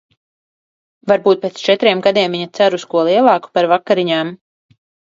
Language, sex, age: Latvian, female, 30-39